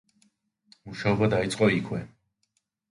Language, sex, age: Georgian, male, 30-39